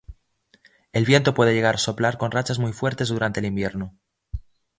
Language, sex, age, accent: Spanish, male, under 19, España: Norte peninsular (Asturias, Castilla y León, Cantabria, País Vasco, Navarra, Aragón, La Rioja, Guadalajara, Cuenca)